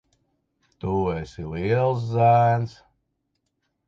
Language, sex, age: Latvian, male, 50-59